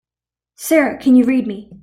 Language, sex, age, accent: English, female, under 19, Canadian English